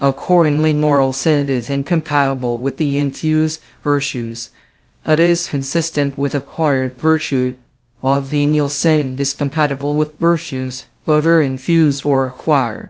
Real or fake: fake